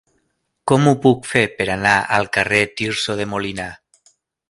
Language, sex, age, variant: Catalan, male, 40-49, Central